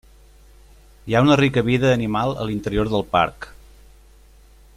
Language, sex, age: Catalan, male, 30-39